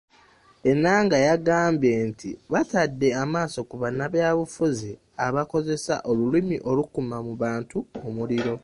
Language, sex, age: Ganda, male, 19-29